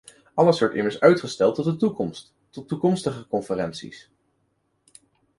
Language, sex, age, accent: Dutch, male, 19-29, Nederlands Nederlands